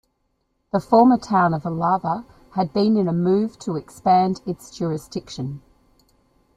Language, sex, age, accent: English, female, 50-59, Australian English